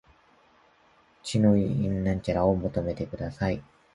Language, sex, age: Japanese, male, 19-29